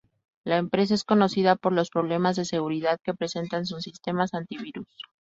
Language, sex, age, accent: Spanish, female, 30-39, México